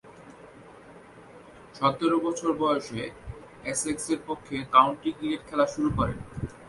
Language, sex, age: Bengali, male, 19-29